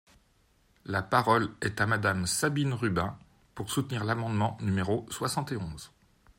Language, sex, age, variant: French, male, 50-59, Français de métropole